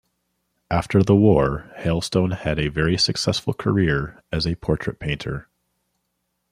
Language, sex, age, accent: English, male, 30-39, United States English